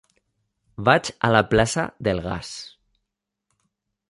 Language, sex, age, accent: Catalan, male, 40-49, valencià